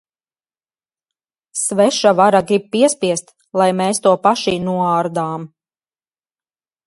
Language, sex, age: Latvian, female, 30-39